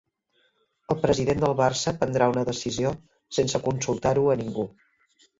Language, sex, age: Catalan, female, 60-69